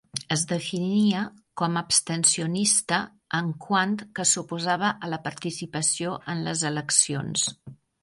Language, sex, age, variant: Catalan, female, 50-59, Septentrional